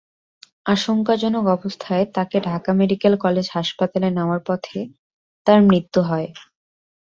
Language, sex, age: Bengali, female, 19-29